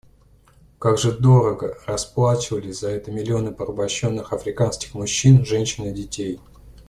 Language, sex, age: Russian, male, 30-39